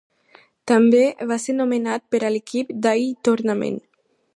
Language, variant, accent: Catalan, Nord-Occidental, nord-occidental